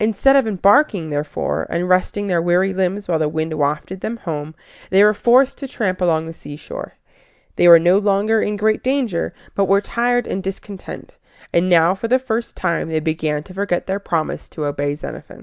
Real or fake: real